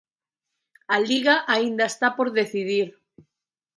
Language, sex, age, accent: Galician, female, 40-49, Atlántico (seseo e gheada)